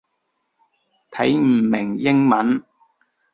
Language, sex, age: Cantonese, male, 30-39